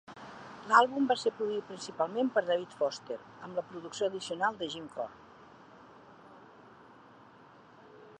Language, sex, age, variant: Catalan, female, 70-79, Central